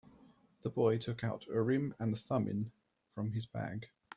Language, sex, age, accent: English, male, 30-39, England English